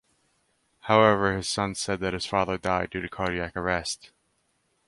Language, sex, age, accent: English, male, 19-29, United States English